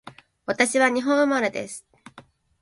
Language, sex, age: Japanese, female, 19-29